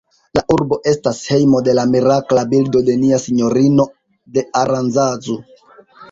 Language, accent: Esperanto, Internacia